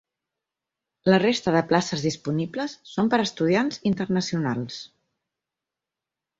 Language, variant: Catalan, Central